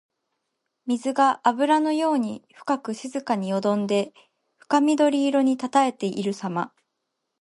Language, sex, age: Japanese, female, 19-29